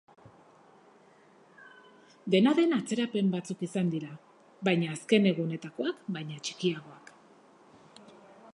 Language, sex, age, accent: Basque, female, 40-49, Erdialdekoa edo Nafarra (Gipuzkoa, Nafarroa)